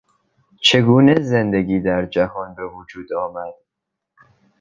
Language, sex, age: Persian, male, under 19